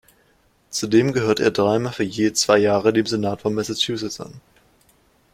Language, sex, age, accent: German, male, under 19, Deutschland Deutsch